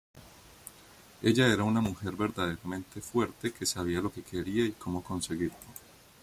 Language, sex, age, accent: Spanish, male, 40-49, Andino-Pacífico: Colombia, Perú, Ecuador, oeste de Bolivia y Venezuela andina